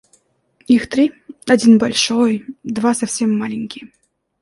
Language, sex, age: Russian, female, 19-29